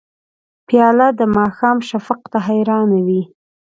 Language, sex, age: Pashto, female, 19-29